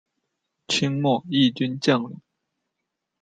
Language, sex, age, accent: Chinese, male, 19-29, 出生地：河北省